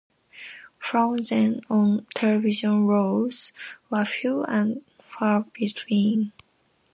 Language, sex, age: English, female, 19-29